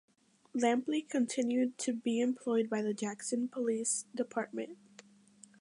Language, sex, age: English, female, under 19